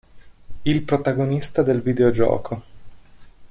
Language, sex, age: Italian, male, 30-39